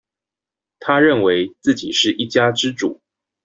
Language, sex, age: Chinese, male, 19-29